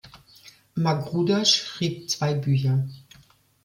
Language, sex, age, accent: German, female, 50-59, Deutschland Deutsch